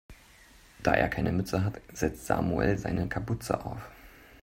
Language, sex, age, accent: German, male, 19-29, Deutschland Deutsch